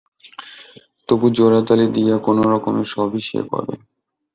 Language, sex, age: Bengali, male, 19-29